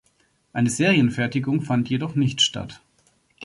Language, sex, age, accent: German, male, 40-49, Deutschland Deutsch